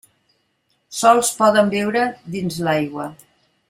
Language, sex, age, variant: Catalan, female, 60-69, Central